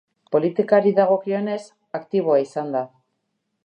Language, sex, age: Basque, female, 50-59